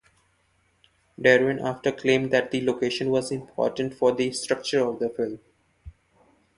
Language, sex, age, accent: English, male, 19-29, India and South Asia (India, Pakistan, Sri Lanka)